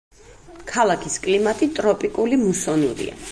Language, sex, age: Georgian, female, 40-49